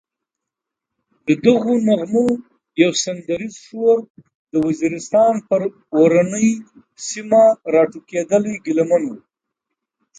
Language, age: Pashto, 50-59